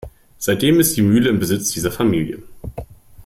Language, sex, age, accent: German, male, 19-29, Deutschland Deutsch